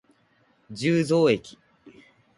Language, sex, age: Japanese, male, 19-29